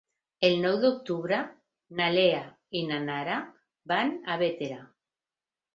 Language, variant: Catalan, Central